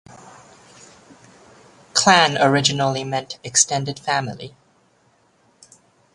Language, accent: English, United States English